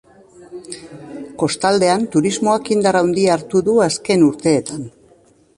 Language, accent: Basque, Mendebalekoa (Araba, Bizkaia, Gipuzkoako mendebaleko herri batzuk)